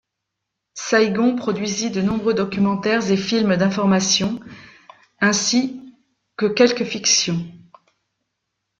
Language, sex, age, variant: French, female, 50-59, Français de métropole